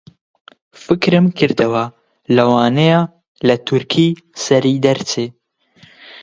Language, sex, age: Central Kurdish, male, under 19